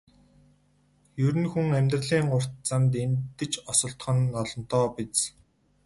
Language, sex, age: Mongolian, male, 19-29